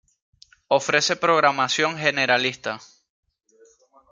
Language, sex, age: Spanish, male, 19-29